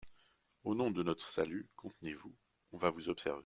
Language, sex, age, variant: French, male, 30-39, Français de métropole